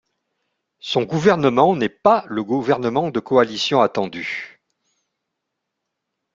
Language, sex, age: French, male, 50-59